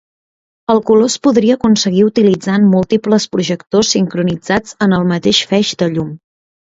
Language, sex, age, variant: Catalan, female, 19-29, Central